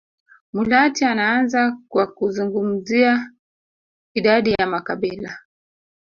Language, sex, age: Swahili, female, 30-39